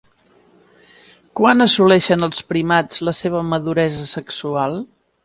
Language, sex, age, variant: Catalan, female, 50-59, Central